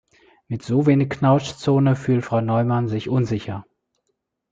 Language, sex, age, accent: German, male, 40-49, Deutschland Deutsch